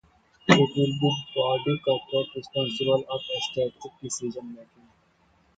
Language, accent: English, India and South Asia (India, Pakistan, Sri Lanka)